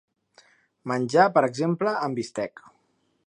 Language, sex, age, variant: Catalan, male, 30-39, Central